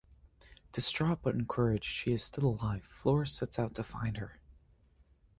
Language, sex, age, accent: English, male, under 19, United States English